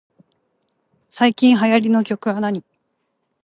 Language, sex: Japanese, female